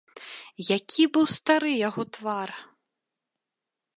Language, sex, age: Belarusian, female, 19-29